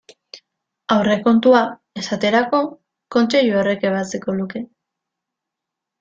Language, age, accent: Basque, 19-29, Erdialdekoa edo Nafarra (Gipuzkoa, Nafarroa)